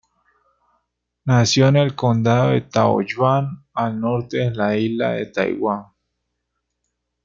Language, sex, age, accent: Spanish, male, 30-39, Andino-Pacífico: Colombia, Perú, Ecuador, oeste de Bolivia y Venezuela andina